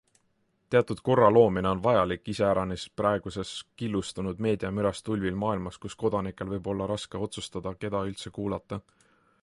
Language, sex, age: Estonian, male, 19-29